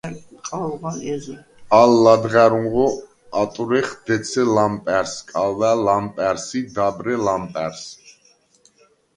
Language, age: Svan, 40-49